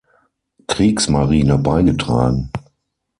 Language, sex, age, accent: German, male, 40-49, Deutschland Deutsch